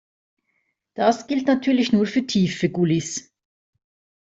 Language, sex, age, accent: German, female, 50-59, Schweizerdeutsch